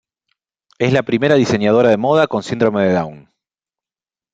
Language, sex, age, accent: Spanish, male, 40-49, Rioplatense: Argentina, Uruguay, este de Bolivia, Paraguay